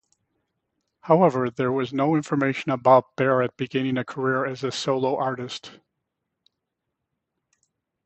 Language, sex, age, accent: English, male, 60-69, United States English